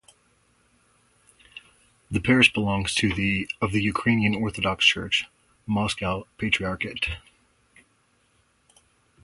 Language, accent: English, United States English